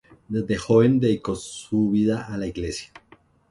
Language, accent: Spanish, Andino-Pacífico: Colombia, Perú, Ecuador, oeste de Bolivia y Venezuela andina